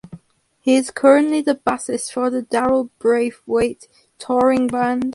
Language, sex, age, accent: English, female, under 19, England English